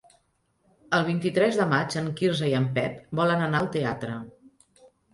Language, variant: Catalan, Central